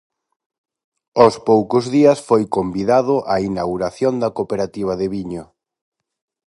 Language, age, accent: Galician, 30-39, Oriental (común en zona oriental)